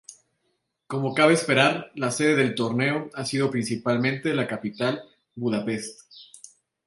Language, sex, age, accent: Spanish, male, 30-39, México